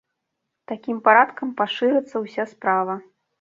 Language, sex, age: Belarusian, female, 30-39